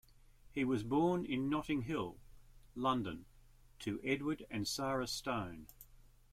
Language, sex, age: English, male, 60-69